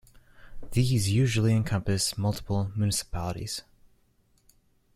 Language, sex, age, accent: English, male, 19-29, United States English